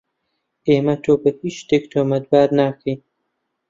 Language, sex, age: Central Kurdish, male, 19-29